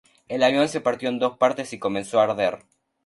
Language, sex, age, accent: Spanish, male, under 19, Rioplatense: Argentina, Uruguay, este de Bolivia, Paraguay